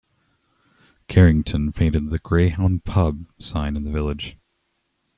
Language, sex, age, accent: English, male, 19-29, United States English